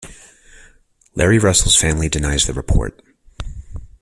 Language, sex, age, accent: English, male, 30-39, United States English